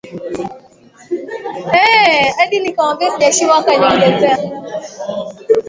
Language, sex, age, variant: Swahili, female, 19-29, Kiswahili Sanifu (EA)